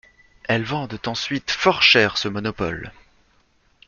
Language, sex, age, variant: French, male, 40-49, Français de métropole